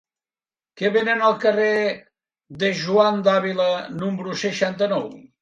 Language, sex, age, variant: Catalan, male, 60-69, Nord-Occidental